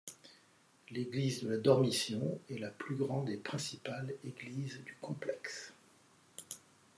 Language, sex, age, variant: French, male, 50-59, Français de métropole